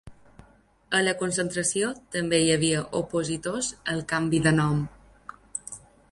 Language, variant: Catalan, Balear